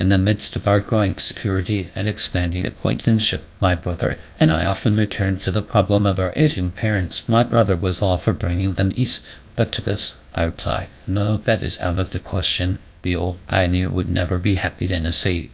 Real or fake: fake